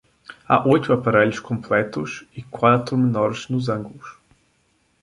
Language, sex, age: Portuguese, male, 19-29